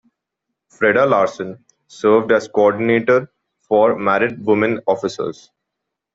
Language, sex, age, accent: English, male, 19-29, India and South Asia (India, Pakistan, Sri Lanka)